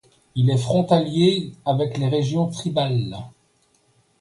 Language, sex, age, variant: French, male, 60-69, Français de métropole